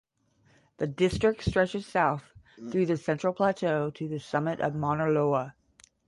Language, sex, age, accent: English, female, 40-49, United States English; Midwestern